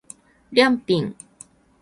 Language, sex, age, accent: Japanese, female, 60-69, 関西